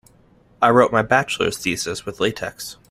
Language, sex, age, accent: English, male, 19-29, United States English